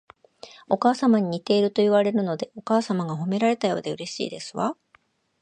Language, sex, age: Japanese, female, 50-59